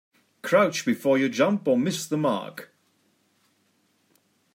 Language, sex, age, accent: English, male, 40-49, England English